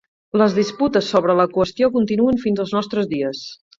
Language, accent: Catalan, Empordanès